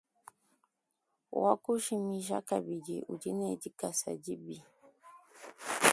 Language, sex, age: Luba-Lulua, female, 19-29